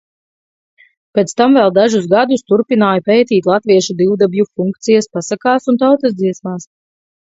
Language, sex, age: Latvian, female, 30-39